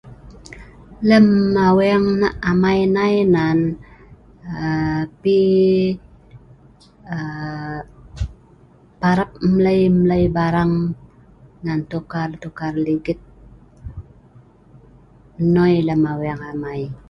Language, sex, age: Sa'ban, female, 50-59